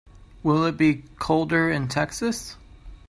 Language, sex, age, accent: English, male, 19-29, United States English